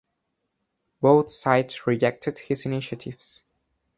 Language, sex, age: English, male, under 19